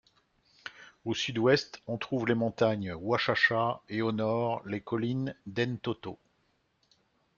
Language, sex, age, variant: French, male, 60-69, Français de métropole